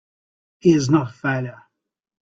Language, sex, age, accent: English, male, 60-69, New Zealand English